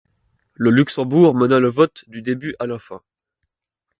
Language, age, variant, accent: French, under 19, Français d'Europe, Français de Belgique